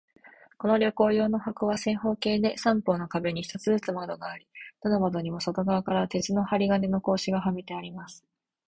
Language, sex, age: Japanese, female, 19-29